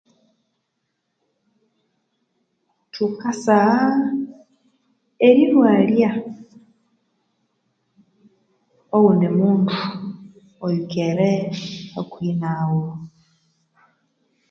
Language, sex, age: Konzo, female, 30-39